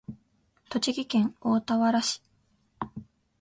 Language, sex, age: Japanese, female, 19-29